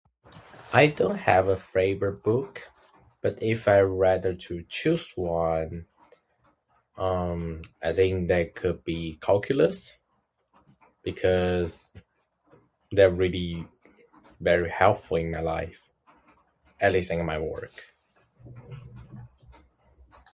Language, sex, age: English, male, 19-29